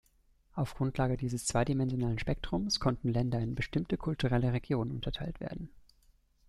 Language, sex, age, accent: German, male, 19-29, Deutschland Deutsch